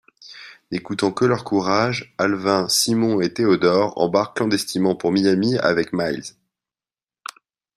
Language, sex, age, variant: French, male, 30-39, Français de métropole